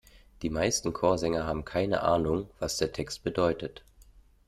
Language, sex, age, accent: German, male, 30-39, Deutschland Deutsch